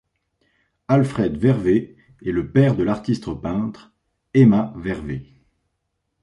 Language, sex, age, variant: French, male, 19-29, Français de métropole